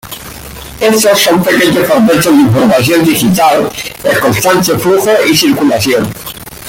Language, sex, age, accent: Spanish, male, 60-69, España: Centro-Sur peninsular (Madrid, Toledo, Castilla-La Mancha)